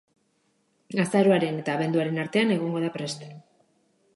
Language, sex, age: Basque, female, 40-49